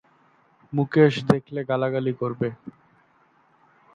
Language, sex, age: Bengali, male, 19-29